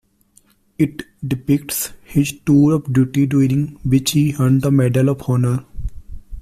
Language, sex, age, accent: English, male, 19-29, India and South Asia (India, Pakistan, Sri Lanka)